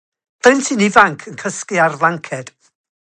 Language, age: Welsh, 60-69